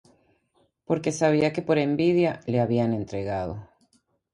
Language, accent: Spanish, Caribe: Cuba, Venezuela, Puerto Rico, República Dominicana, Panamá, Colombia caribeña, México caribeño, Costa del golfo de México